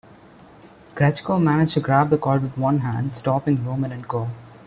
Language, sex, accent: English, male, India and South Asia (India, Pakistan, Sri Lanka)